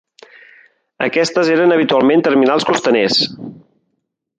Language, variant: Catalan, Central